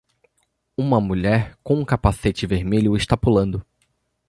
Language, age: Portuguese, 19-29